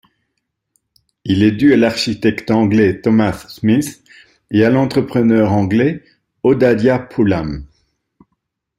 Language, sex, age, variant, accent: French, male, 70-79, Français d'Europe, Français de Belgique